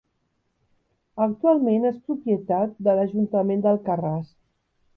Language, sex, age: Catalan, female, 50-59